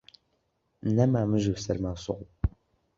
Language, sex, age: Central Kurdish, male, 19-29